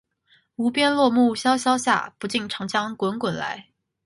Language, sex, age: Chinese, female, 19-29